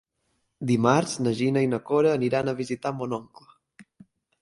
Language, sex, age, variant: Catalan, male, 19-29, Balear